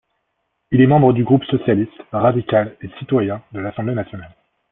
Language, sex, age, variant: French, male, 19-29, Français de métropole